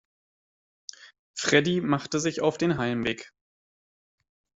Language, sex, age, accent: German, male, 19-29, Deutschland Deutsch